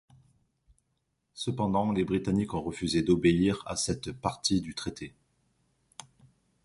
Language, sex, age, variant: French, male, 40-49, Français de métropole